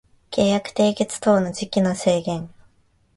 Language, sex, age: Japanese, female, 19-29